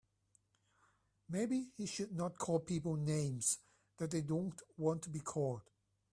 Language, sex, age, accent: English, male, 30-39, Hong Kong English